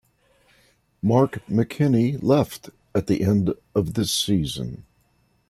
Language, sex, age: English, male, 70-79